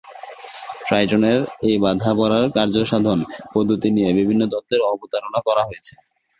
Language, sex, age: Bengali, male, 19-29